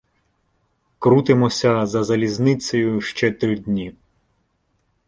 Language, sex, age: Ukrainian, male, 19-29